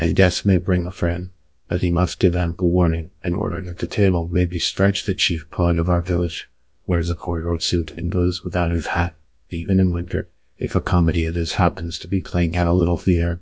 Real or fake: fake